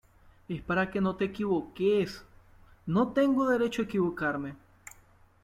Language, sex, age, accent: Spanish, male, 19-29, América central